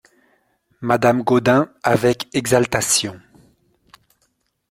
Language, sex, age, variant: French, male, 40-49, Français de métropole